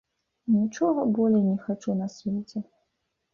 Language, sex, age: Belarusian, female, 30-39